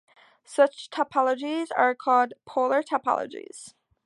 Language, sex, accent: English, female, United States English